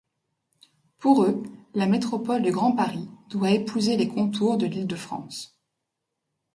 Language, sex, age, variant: French, female, 30-39, Français de métropole